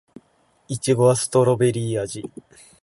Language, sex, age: Japanese, male, 19-29